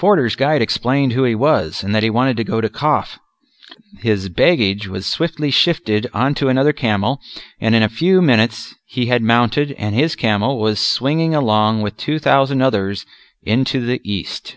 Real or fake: real